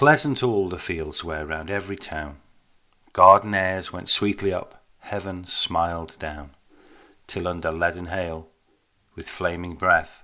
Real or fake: real